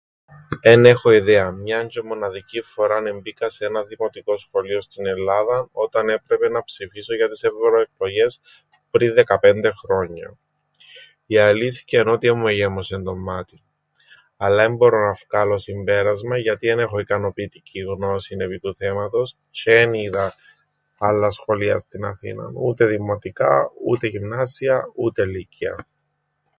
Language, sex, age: Greek, male, 40-49